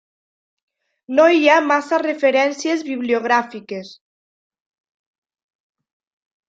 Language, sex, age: Catalan, female, 19-29